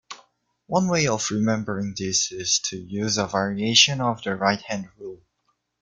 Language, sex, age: English, male, under 19